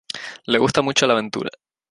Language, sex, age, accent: Spanish, male, 19-29, España: Islas Canarias